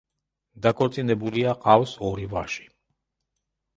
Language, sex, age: Georgian, male, 50-59